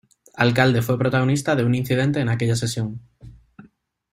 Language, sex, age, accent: Spanish, male, 30-39, España: Sur peninsular (Andalucia, Extremadura, Murcia)